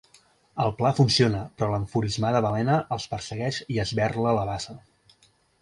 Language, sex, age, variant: Catalan, male, 30-39, Central